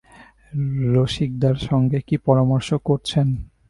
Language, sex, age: Bengali, male, 19-29